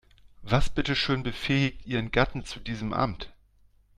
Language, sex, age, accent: German, male, 40-49, Deutschland Deutsch